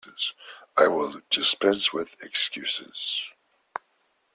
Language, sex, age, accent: English, male, 50-59, England English